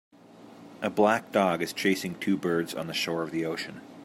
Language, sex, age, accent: English, male, 30-39, Canadian English